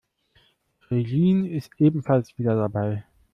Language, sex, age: German, male, 19-29